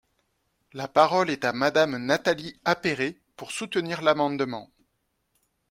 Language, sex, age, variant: French, male, 30-39, Français de métropole